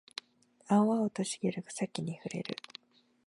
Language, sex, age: Japanese, female, 19-29